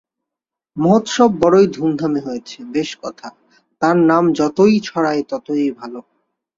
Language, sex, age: Bengali, male, 19-29